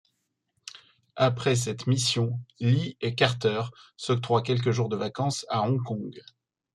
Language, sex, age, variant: French, male, 30-39, Français de métropole